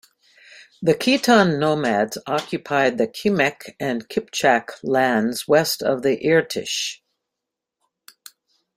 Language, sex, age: English, female, 60-69